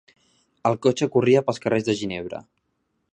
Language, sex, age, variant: Catalan, male, 19-29, Central